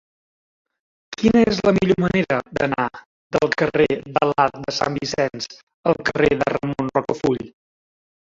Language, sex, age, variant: Catalan, male, 19-29, Central